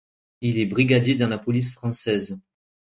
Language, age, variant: French, 30-39, Français de métropole